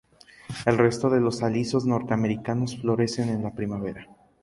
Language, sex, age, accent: Spanish, male, 19-29, México